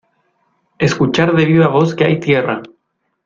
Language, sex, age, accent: Spanish, male, 19-29, Chileno: Chile, Cuyo